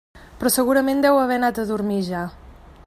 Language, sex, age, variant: Catalan, female, 30-39, Central